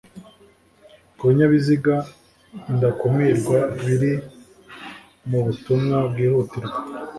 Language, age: Kinyarwanda, 19-29